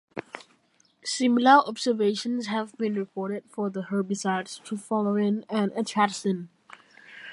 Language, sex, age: English, male, under 19